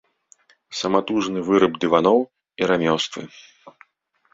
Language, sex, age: Belarusian, male, 30-39